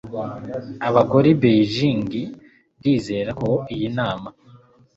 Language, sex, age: Kinyarwanda, male, 19-29